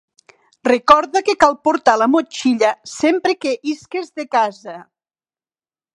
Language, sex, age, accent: Catalan, female, 60-69, occidental